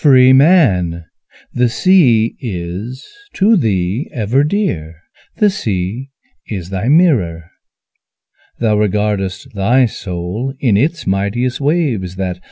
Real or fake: real